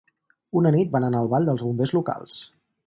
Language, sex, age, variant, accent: Catalan, male, 19-29, Central, central